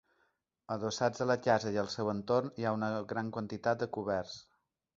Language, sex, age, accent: Catalan, male, 40-49, balear; central